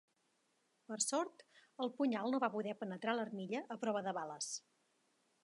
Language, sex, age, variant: Catalan, female, 40-49, Septentrional